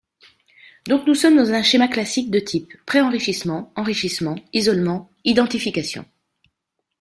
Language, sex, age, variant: French, female, 50-59, Français de métropole